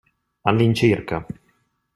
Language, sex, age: Italian, male, 30-39